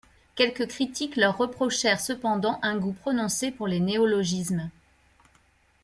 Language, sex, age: French, female, 40-49